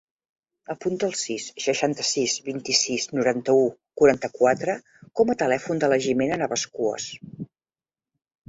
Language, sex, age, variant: Catalan, female, 50-59, Central